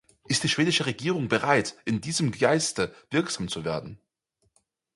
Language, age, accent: German, 19-29, Österreichisches Deutsch